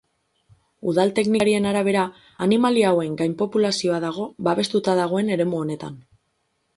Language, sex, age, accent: Basque, female, 19-29, Mendebalekoa (Araba, Bizkaia, Gipuzkoako mendebaleko herri batzuk)